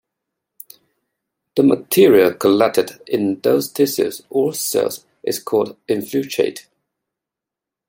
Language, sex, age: English, male, 40-49